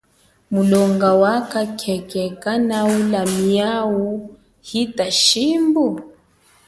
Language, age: Chokwe, 40-49